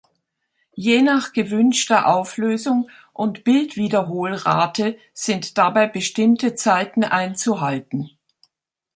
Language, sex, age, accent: German, female, 70-79, Deutschland Deutsch